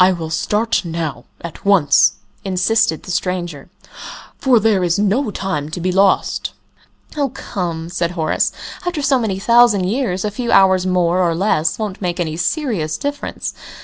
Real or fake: real